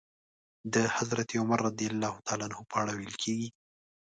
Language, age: Pashto, 19-29